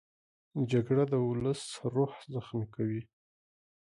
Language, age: Pashto, 40-49